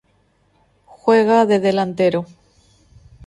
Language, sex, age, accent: Spanish, female, 30-39, Rioplatense: Argentina, Uruguay, este de Bolivia, Paraguay